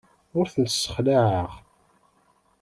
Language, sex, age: Kabyle, male, 19-29